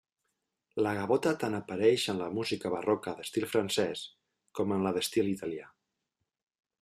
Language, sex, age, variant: Catalan, male, 40-49, Central